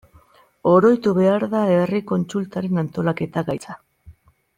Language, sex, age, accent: Basque, female, 50-59, Mendebalekoa (Araba, Bizkaia, Gipuzkoako mendebaleko herri batzuk)